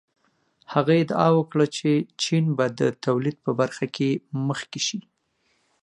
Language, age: Pashto, 30-39